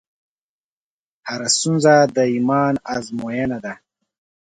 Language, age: Pashto, 19-29